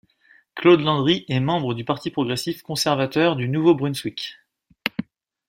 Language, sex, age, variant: French, male, 30-39, Français de métropole